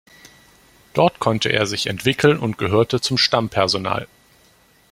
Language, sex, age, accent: German, male, 19-29, Deutschland Deutsch